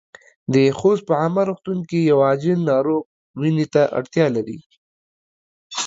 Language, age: Pashto, 19-29